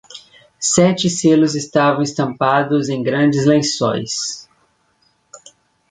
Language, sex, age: Portuguese, male, 19-29